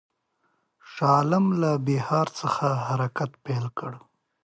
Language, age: Pashto, 30-39